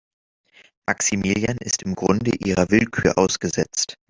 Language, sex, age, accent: German, male, 19-29, Deutschland Deutsch; Norddeutsch